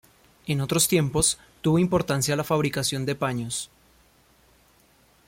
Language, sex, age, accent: Spanish, male, 30-39, Andino-Pacífico: Colombia, Perú, Ecuador, oeste de Bolivia y Venezuela andina